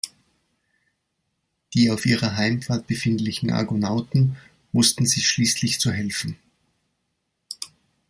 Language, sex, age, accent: German, male, 40-49, Österreichisches Deutsch